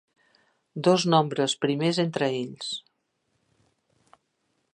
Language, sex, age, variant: Catalan, female, 60-69, Central